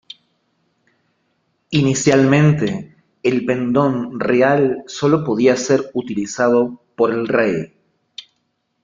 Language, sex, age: Spanish, male, 50-59